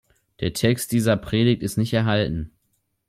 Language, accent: German, Deutschland Deutsch